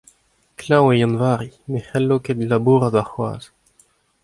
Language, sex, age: Breton, male, 19-29